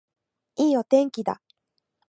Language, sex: Japanese, female